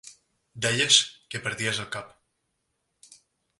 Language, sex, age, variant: Catalan, male, 19-29, Nord-Occidental